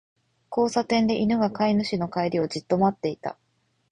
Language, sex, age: Japanese, female, 30-39